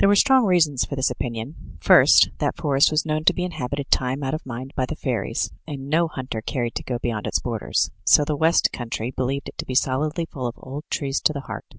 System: none